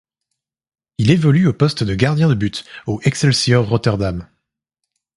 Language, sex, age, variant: French, male, 30-39, Français de métropole